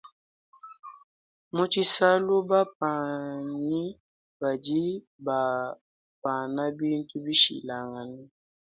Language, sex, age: Luba-Lulua, female, 19-29